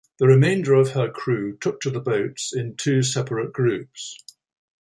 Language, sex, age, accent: English, male, 70-79, England English